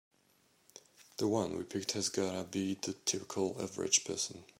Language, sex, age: English, male, 30-39